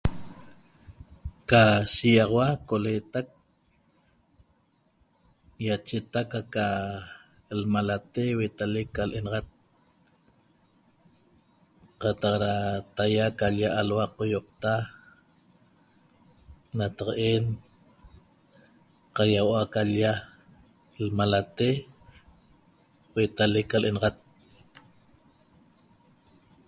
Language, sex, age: Toba, female, 50-59